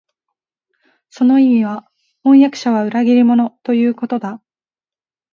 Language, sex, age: Japanese, female, 19-29